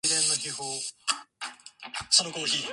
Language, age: English, 19-29